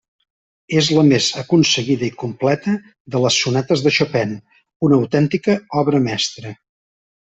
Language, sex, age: Catalan, male, 40-49